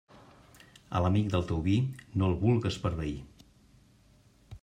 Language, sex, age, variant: Catalan, male, 50-59, Central